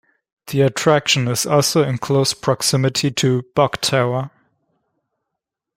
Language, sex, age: English, male, 19-29